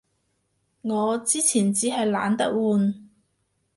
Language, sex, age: Cantonese, female, 30-39